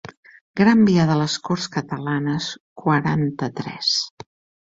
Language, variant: Catalan, Septentrional